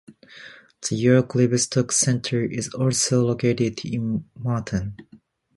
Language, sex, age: English, male, 19-29